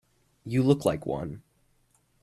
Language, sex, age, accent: English, male, 19-29, Canadian English